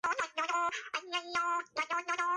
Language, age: Georgian, 90+